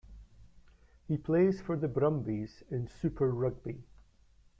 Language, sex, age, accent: English, male, 40-49, Scottish English